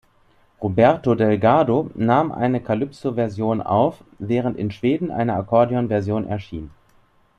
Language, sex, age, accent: German, male, 30-39, Deutschland Deutsch